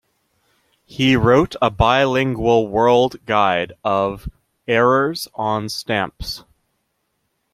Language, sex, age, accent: English, male, 19-29, Canadian English